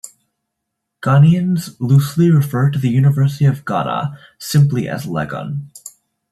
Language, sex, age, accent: English, male, under 19, United States English